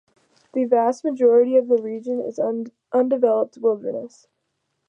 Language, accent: English, United States English